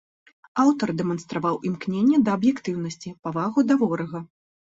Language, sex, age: Belarusian, female, 30-39